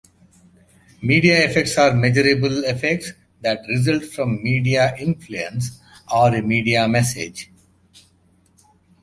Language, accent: English, India and South Asia (India, Pakistan, Sri Lanka)